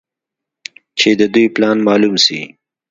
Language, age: Pashto, 30-39